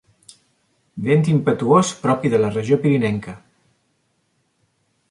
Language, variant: Catalan, Central